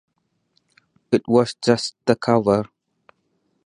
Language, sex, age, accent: English, male, 30-39, India and South Asia (India, Pakistan, Sri Lanka)